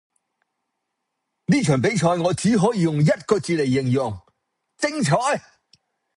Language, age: Cantonese, 40-49